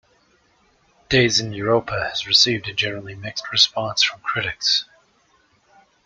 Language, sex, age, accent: English, male, 30-39, Canadian English